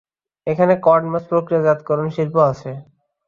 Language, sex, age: Bengali, male, 19-29